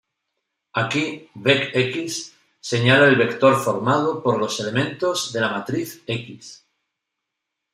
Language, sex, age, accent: Spanish, male, 50-59, España: Sur peninsular (Andalucia, Extremadura, Murcia)